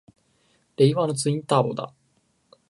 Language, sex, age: Japanese, male, 19-29